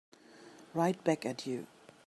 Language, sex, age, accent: English, female, 40-49, England English